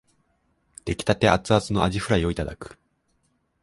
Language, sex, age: Japanese, male, 19-29